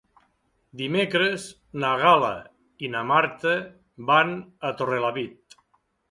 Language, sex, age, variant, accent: Catalan, male, 60-69, Central, central